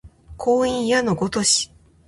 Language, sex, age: Japanese, female, 30-39